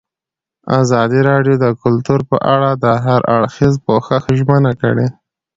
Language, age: Pashto, 19-29